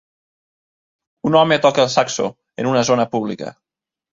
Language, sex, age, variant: Catalan, male, 30-39, Nord-Occidental